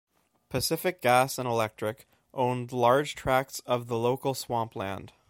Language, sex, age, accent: English, male, 19-29, Canadian English